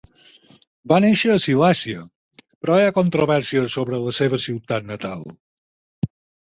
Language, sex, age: Catalan, male, 50-59